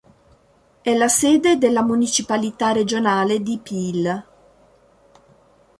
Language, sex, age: Italian, female, 50-59